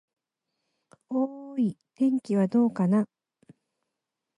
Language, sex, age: Japanese, female, 50-59